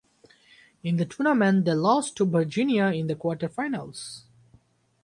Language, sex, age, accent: English, male, 19-29, India and South Asia (India, Pakistan, Sri Lanka)